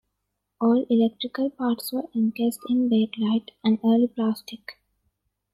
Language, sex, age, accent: English, female, 19-29, India and South Asia (India, Pakistan, Sri Lanka)